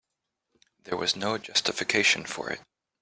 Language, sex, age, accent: English, male, 19-29, United States English